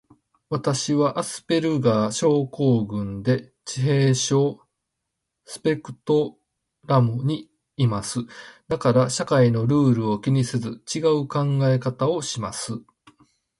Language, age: Japanese, 50-59